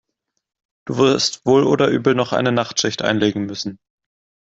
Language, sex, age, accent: German, male, 19-29, Deutschland Deutsch